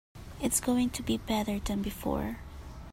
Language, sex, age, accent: English, female, 19-29, Filipino